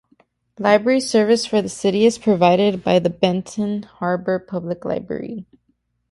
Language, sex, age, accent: English, female, 19-29, United States English